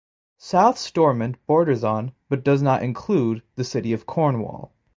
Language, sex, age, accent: English, male, under 19, United States English